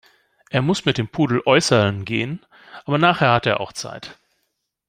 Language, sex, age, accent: German, male, 40-49, Deutschland Deutsch